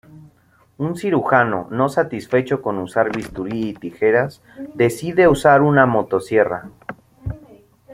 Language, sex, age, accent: Spanish, male, 30-39, México